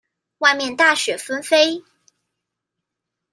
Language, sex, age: Chinese, female, 19-29